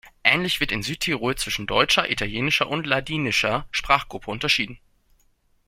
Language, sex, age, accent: German, male, 19-29, Deutschland Deutsch